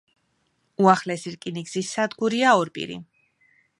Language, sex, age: Georgian, female, 40-49